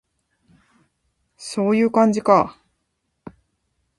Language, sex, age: Japanese, female, 40-49